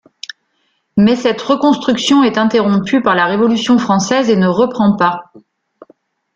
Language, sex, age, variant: French, female, 40-49, Français de métropole